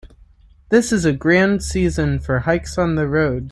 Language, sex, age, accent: English, male, 19-29, United States English